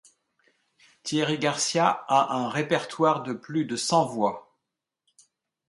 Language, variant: French, Français de métropole